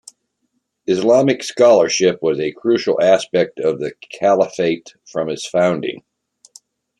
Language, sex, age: English, male, 60-69